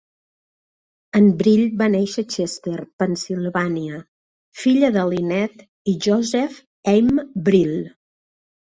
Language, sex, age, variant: Catalan, female, 50-59, Central